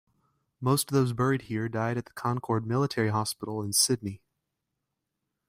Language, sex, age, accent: English, male, 19-29, United States English